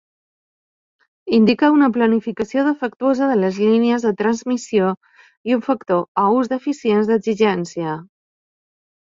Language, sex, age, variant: Catalan, female, 50-59, Balear